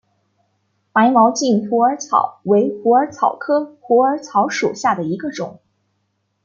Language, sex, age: Chinese, female, 19-29